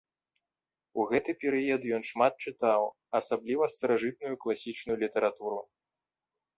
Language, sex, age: Belarusian, male, 19-29